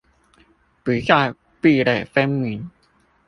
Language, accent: Chinese, 出生地：臺北市